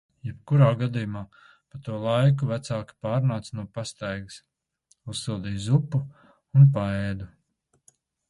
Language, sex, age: Latvian, male, 40-49